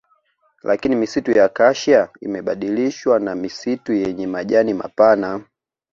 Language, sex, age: Swahili, male, 19-29